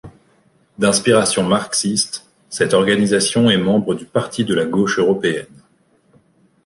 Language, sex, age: French, male, 30-39